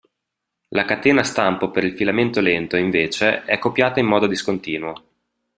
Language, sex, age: Italian, male, 30-39